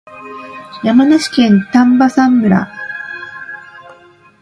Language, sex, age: Japanese, female, 50-59